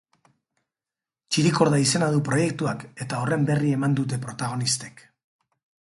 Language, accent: Basque, Mendebalekoa (Araba, Bizkaia, Gipuzkoako mendebaleko herri batzuk)